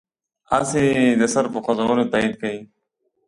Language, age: Pashto, 19-29